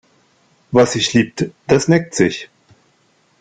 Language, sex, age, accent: German, male, 40-49, Deutschland Deutsch